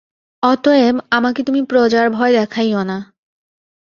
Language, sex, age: Bengali, female, 19-29